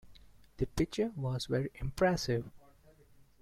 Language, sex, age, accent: English, male, 19-29, India and South Asia (India, Pakistan, Sri Lanka)